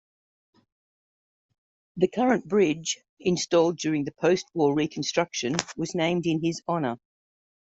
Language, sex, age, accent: English, female, 50-59, Australian English